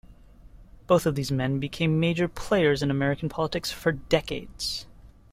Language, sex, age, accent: English, male, 19-29, Canadian English